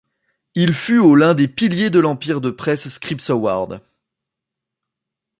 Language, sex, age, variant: French, male, 30-39, Français de métropole